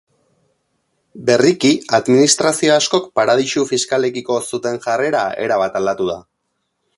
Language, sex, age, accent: Basque, male, 30-39, Erdialdekoa edo Nafarra (Gipuzkoa, Nafarroa)